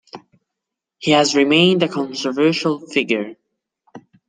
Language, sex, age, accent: English, male, under 19, United States English